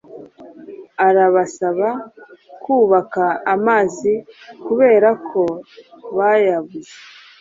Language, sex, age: Kinyarwanda, female, 19-29